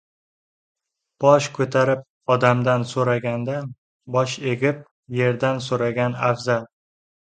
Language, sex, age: Uzbek, male, 19-29